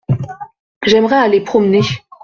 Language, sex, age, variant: French, female, 19-29, Français de métropole